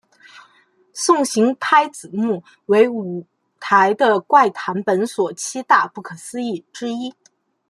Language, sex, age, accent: Chinese, female, 19-29, 出生地：河北省